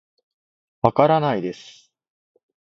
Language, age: Japanese, 19-29